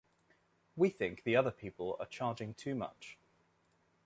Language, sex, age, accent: English, male, 30-39, England English